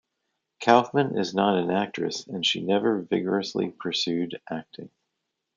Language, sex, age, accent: English, male, 60-69, United States English